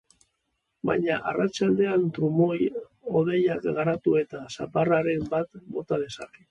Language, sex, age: Basque, male, 30-39